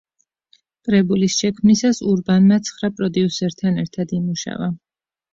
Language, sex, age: Georgian, female, 30-39